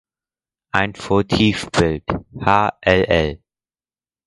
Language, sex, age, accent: German, male, under 19, Deutschland Deutsch